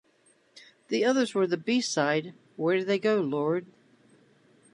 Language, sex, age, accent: English, female, 50-59, United States English